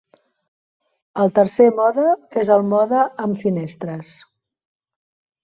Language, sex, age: Catalan, female, 50-59